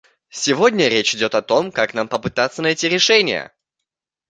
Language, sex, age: Russian, male, 19-29